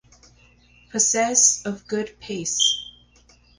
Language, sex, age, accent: English, female, 40-49, United States English